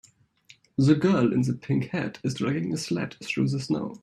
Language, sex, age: English, male, 19-29